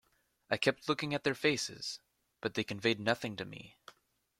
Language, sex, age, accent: English, male, under 19, United States English